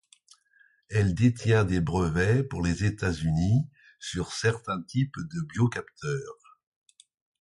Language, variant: French, Français de métropole